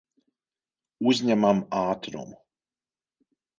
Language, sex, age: Latvian, male, 30-39